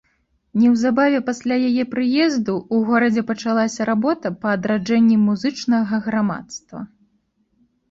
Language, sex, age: Belarusian, female, 19-29